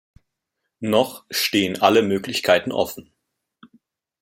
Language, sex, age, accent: German, male, 30-39, Deutschland Deutsch